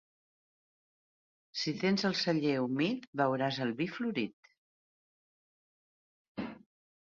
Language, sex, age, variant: Catalan, female, 60-69, Central